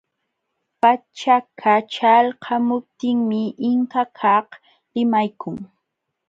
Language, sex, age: Jauja Wanca Quechua, female, 19-29